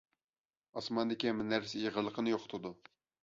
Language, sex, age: Uyghur, male, 19-29